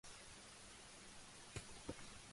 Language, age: English, 19-29